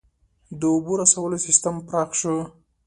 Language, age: Pashto, 19-29